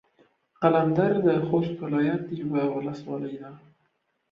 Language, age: Pashto, under 19